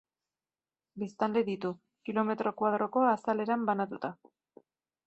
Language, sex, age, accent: Basque, female, 30-39, Mendebalekoa (Araba, Bizkaia, Gipuzkoako mendebaleko herri batzuk)